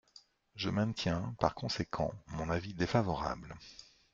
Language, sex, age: French, male, 50-59